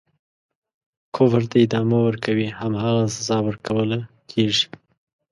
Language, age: Pashto, 19-29